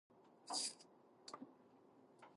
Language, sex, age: English, female, under 19